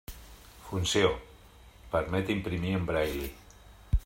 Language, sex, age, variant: Catalan, male, 50-59, Central